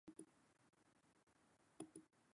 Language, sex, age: Japanese, female, 19-29